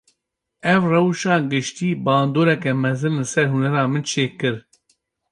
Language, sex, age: Kurdish, male, 30-39